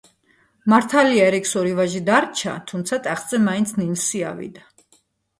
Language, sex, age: Georgian, female, 40-49